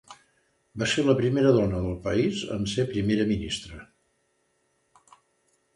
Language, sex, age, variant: Catalan, male, 70-79, Central